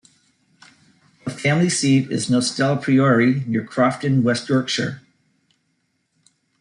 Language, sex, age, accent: English, male, 50-59, United States English